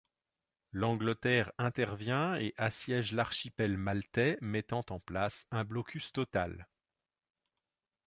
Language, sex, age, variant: French, male, 40-49, Français de métropole